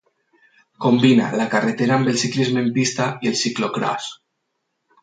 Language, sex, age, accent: Catalan, male, 19-29, valencià